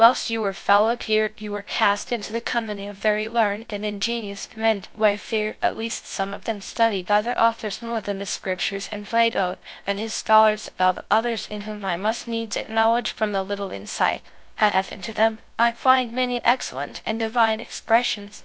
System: TTS, GlowTTS